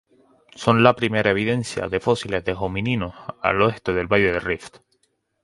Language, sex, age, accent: Spanish, male, 19-29, España: Islas Canarias